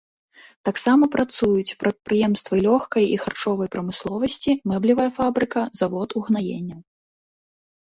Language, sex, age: Belarusian, female, 19-29